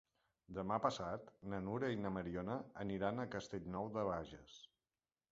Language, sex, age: Catalan, male, 50-59